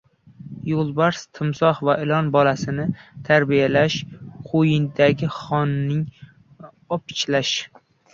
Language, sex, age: Uzbek, male, 19-29